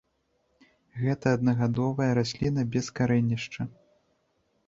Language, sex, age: Belarusian, male, 19-29